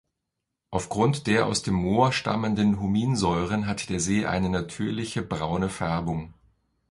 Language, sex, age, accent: German, male, 50-59, Deutschland Deutsch